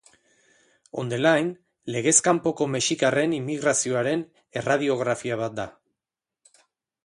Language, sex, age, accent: Basque, male, 40-49, Erdialdekoa edo Nafarra (Gipuzkoa, Nafarroa)